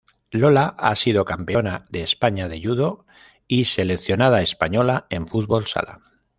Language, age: Spanish, 30-39